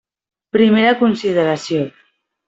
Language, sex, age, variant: Catalan, female, 30-39, Central